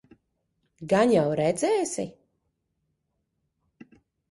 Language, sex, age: Latvian, female, 30-39